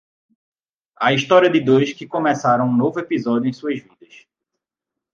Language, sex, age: Portuguese, male, 19-29